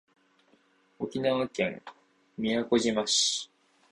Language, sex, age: Japanese, male, 19-29